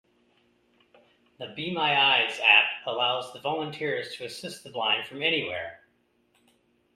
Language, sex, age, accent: English, male, 30-39, United States English